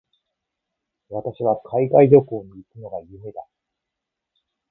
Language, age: Japanese, 50-59